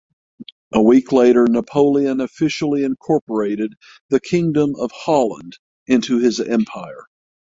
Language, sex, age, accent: English, male, 50-59, United States English; southern United States